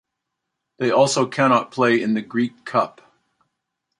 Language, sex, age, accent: English, male, 60-69, Canadian English